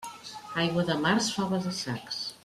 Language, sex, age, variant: Catalan, female, 50-59, Central